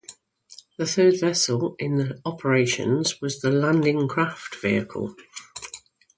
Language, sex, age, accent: English, female, 50-59, England English